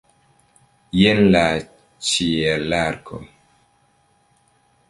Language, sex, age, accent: Esperanto, male, 30-39, Internacia